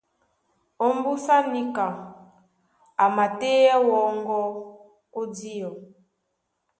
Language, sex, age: Duala, female, 19-29